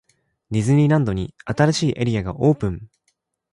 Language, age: Japanese, 19-29